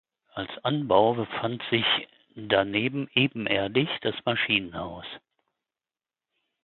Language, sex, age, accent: German, male, 60-69, Deutschland Deutsch